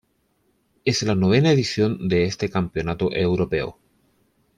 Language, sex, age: Spanish, male, 30-39